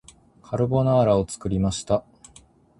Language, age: Japanese, 19-29